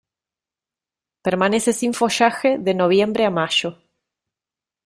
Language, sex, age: Spanish, female, 30-39